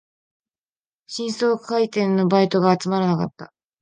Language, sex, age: Japanese, female, under 19